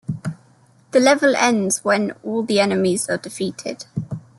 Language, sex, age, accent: English, female, 19-29, England English